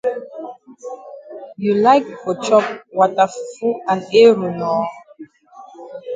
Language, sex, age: Cameroon Pidgin, female, 40-49